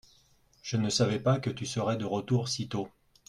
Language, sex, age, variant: French, male, 40-49, Français de métropole